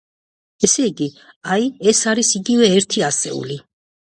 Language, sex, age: Georgian, female, 50-59